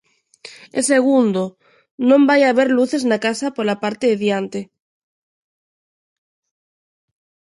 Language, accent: Galician, Neofalante